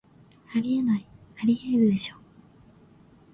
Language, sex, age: Japanese, female, under 19